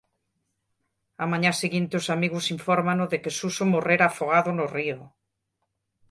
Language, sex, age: Galician, female, 50-59